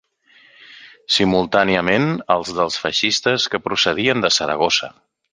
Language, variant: Catalan, Nord-Occidental